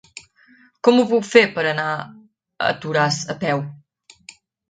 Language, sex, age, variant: Catalan, female, 40-49, Central